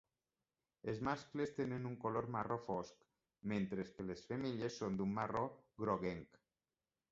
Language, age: Catalan, 40-49